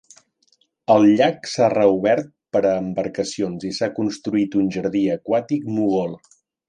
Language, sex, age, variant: Catalan, male, 40-49, Central